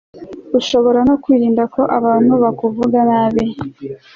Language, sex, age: Kinyarwanda, female, 19-29